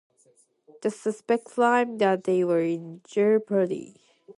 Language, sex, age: English, female, under 19